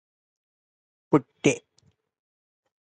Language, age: Telugu, 19-29